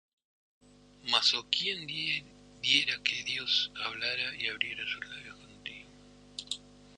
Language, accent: Spanish, Rioplatense: Argentina, Uruguay, este de Bolivia, Paraguay